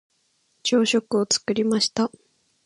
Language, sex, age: Japanese, female, 19-29